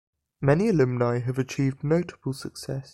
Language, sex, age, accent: English, male, 19-29, England English